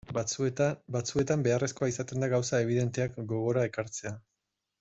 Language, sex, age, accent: Basque, male, 30-39, Erdialdekoa edo Nafarra (Gipuzkoa, Nafarroa)